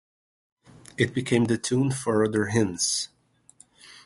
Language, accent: English, United States English